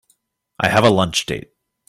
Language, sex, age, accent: English, male, 19-29, United States English